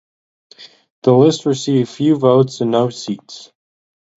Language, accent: English, United States English